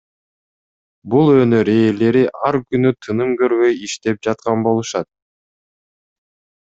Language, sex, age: Kyrgyz, male, 19-29